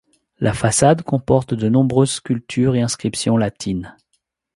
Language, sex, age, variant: French, male, 40-49, Français de métropole